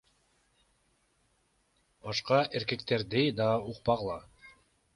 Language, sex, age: Kyrgyz, male, 19-29